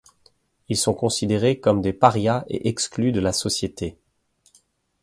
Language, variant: French, Français de métropole